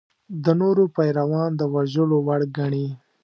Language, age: Pashto, 30-39